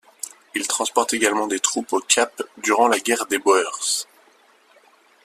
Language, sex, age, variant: French, male, 19-29, Français de métropole